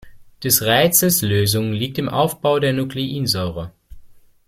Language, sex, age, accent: German, male, 19-29, Deutschland Deutsch